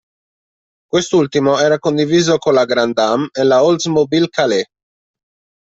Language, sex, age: Italian, male, 30-39